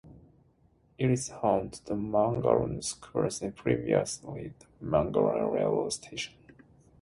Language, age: English, 30-39